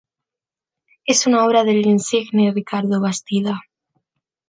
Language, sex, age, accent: Spanish, female, under 19, España: Sur peninsular (Andalucia, Extremadura, Murcia)